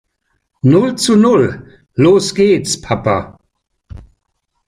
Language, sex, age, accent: German, male, 60-69, Deutschland Deutsch